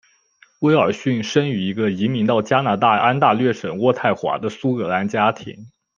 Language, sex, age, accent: Chinese, male, 19-29, 出生地：浙江省